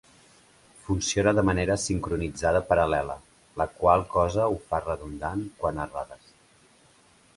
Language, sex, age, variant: Catalan, male, 40-49, Central